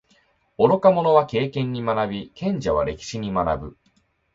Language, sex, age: Japanese, male, 19-29